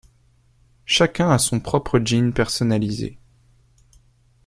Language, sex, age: French, male, 19-29